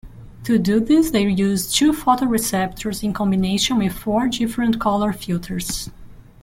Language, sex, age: English, female, 40-49